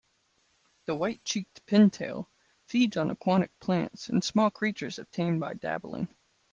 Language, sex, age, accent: English, male, 19-29, United States English